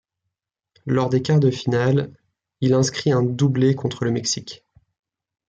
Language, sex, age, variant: French, male, 19-29, Français de métropole